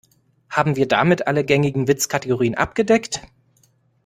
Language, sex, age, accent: German, male, 19-29, Deutschland Deutsch